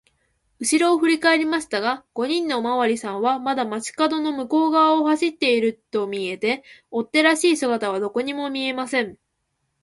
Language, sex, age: Japanese, female, 19-29